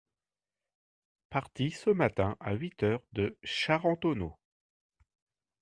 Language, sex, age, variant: French, male, 30-39, Français de métropole